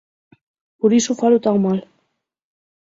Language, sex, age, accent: Galician, female, 19-29, Atlántico (seseo e gheada); Normativo (estándar)